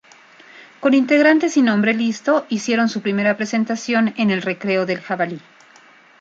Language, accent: Spanish, México